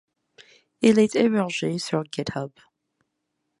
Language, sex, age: French, female, 19-29